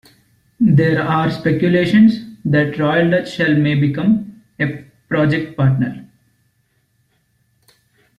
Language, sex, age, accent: English, male, 19-29, India and South Asia (India, Pakistan, Sri Lanka)